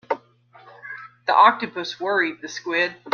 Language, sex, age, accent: English, female, 50-59, United States English